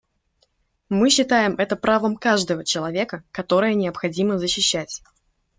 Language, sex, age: Russian, female, 19-29